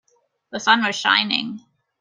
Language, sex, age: English, female, 30-39